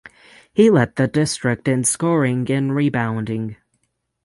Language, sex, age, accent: English, male, 19-29, United States English; England English